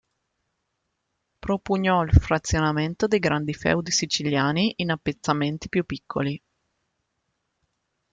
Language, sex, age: Italian, female, 40-49